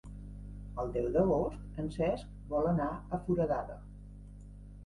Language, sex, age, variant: Catalan, female, 50-59, Septentrional